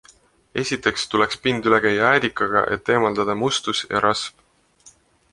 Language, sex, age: Estonian, male, 19-29